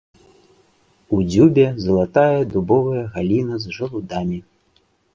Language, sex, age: Belarusian, male, 30-39